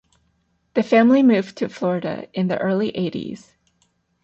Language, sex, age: English, female, 19-29